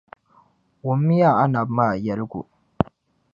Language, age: Dagbani, 19-29